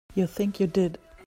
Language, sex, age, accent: English, female, 40-49, England English